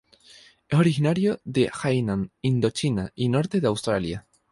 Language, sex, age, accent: Spanish, male, 19-29, España: Islas Canarias